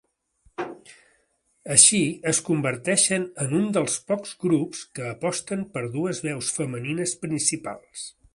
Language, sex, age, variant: Catalan, male, 60-69, Central